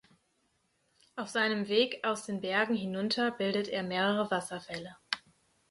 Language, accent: German, Deutschland Deutsch